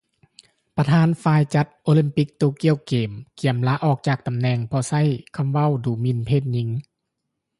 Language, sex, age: Lao, male, 30-39